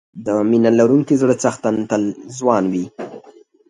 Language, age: Pashto, 19-29